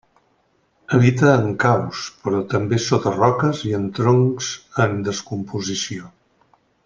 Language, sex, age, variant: Catalan, male, 60-69, Central